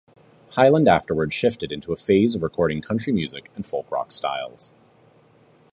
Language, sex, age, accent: English, male, 30-39, United States English